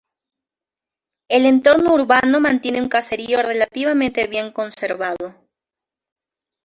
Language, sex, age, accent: Spanish, female, 19-29, Andino-Pacífico: Colombia, Perú, Ecuador, oeste de Bolivia y Venezuela andina